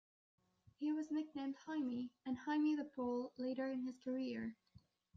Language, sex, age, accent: English, female, under 19, England English